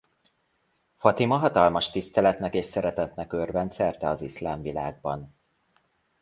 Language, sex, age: Hungarian, male, 40-49